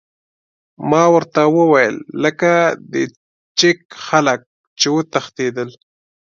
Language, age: Pashto, 19-29